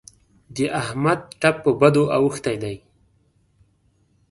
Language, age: Pashto, 19-29